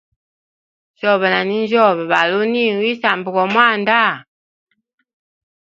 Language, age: Hemba, 19-29